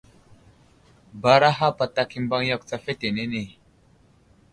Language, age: Wuzlam, 19-29